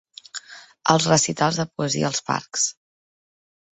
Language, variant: Catalan, Central